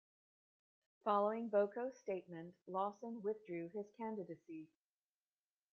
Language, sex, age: English, female, 40-49